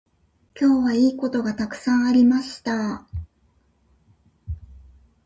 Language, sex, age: Japanese, female, 50-59